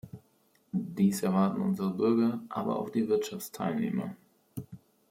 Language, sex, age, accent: German, male, 30-39, Deutschland Deutsch